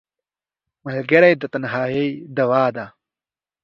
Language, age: Pashto, under 19